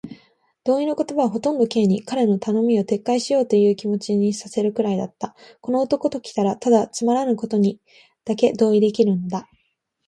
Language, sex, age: Japanese, female, 19-29